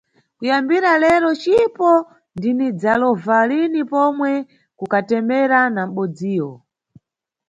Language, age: Nyungwe, 30-39